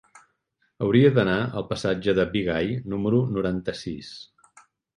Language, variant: Catalan, Central